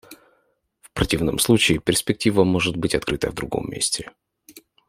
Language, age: Russian, 19-29